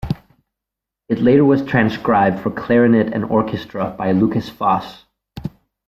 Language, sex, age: English, male, 19-29